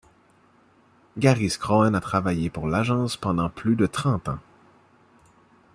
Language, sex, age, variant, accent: French, male, 30-39, Français d'Amérique du Nord, Français du Canada